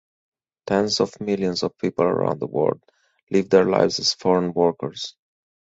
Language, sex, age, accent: English, male, 40-49, United States English